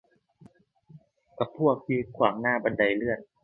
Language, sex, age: Thai, male, 19-29